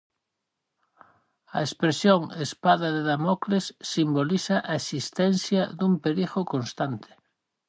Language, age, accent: Galician, 40-49, Atlántico (seseo e gheada)